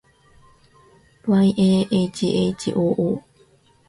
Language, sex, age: Japanese, female, under 19